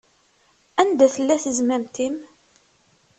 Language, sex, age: Kabyle, female, 30-39